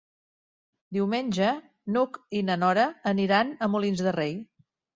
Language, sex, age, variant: Catalan, female, 60-69, Central